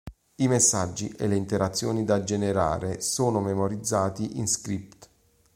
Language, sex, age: Italian, male, 30-39